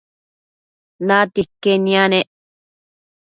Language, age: Matsés, 19-29